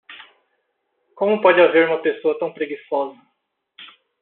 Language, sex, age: Portuguese, male, 40-49